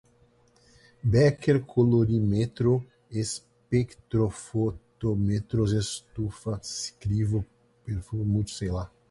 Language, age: Portuguese, 40-49